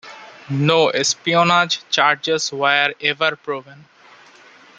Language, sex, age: English, male, 19-29